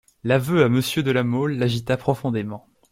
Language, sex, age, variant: French, male, 19-29, Français de métropole